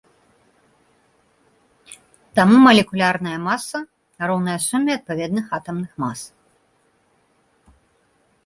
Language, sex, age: Belarusian, female, 19-29